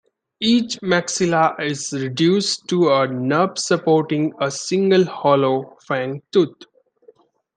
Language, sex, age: English, male, 19-29